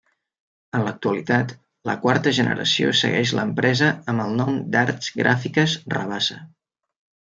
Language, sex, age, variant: Catalan, male, 30-39, Central